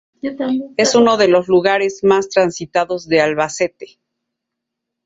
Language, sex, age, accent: Spanish, female, 40-49, México